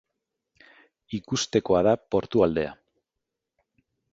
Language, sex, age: Basque, male, 40-49